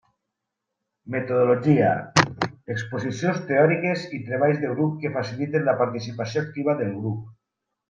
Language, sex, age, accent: Catalan, male, 40-49, valencià